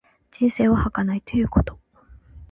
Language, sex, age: Japanese, female, 19-29